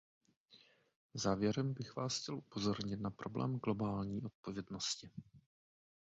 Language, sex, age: Czech, male, 30-39